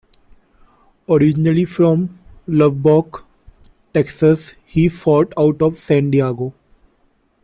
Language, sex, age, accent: English, male, 19-29, India and South Asia (India, Pakistan, Sri Lanka)